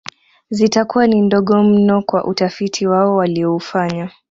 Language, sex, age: Swahili, female, 19-29